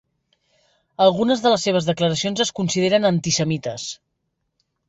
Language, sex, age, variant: Catalan, female, 30-39, Central